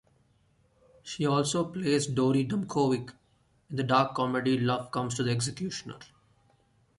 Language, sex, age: English, male, 19-29